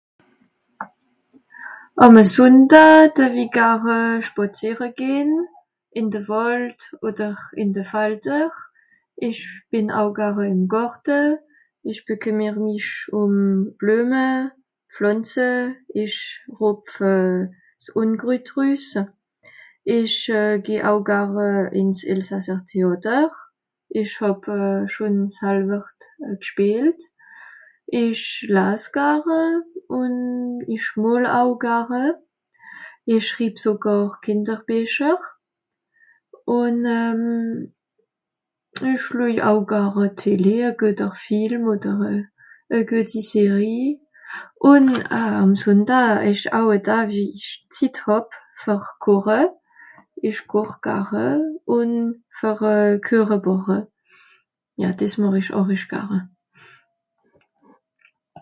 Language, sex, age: Swiss German, female, 30-39